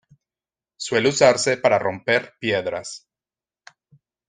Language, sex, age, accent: Spanish, male, 40-49, Andino-Pacífico: Colombia, Perú, Ecuador, oeste de Bolivia y Venezuela andina